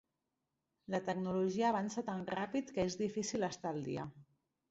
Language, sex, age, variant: Catalan, female, 30-39, Central